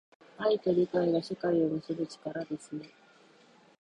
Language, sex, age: Japanese, female, under 19